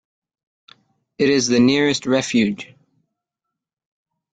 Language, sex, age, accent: English, male, 19-29, United States English